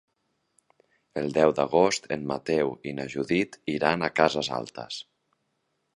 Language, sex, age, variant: Catalan, male, 40-49, Nord-Occidental